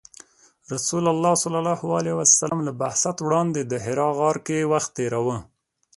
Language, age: Pashto, 19-29